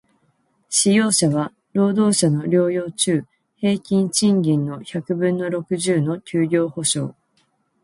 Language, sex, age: Japanese, female, 50-59